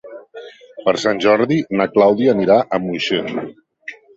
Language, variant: Catalan, Central